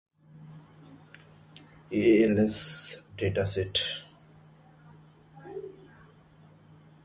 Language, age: English, 19-29